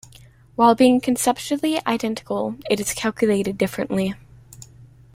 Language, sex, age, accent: English, female, under 19, United States English